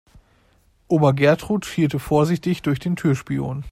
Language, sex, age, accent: German, male, 19-29, Deutschland Deutsch